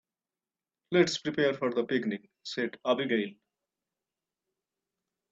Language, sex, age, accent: English, male, 19-29, India and South Asia (India, Pakistan, Sri Lanka)